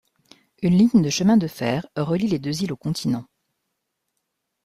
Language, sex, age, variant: French, female, 40-49, Français de métropole